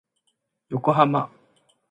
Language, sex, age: Japanese, male, 40-49